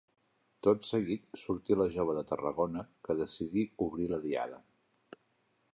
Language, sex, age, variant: Catalan, male, 40-49, Nord-Occidental